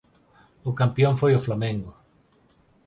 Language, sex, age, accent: Galician, male, 40-49, Normativo (estándar)